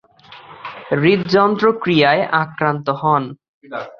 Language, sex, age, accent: Bengali, male, 19-29, Bangladeshi